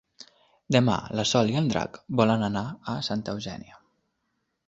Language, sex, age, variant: Catalan, male, under 19, Nord-Occidental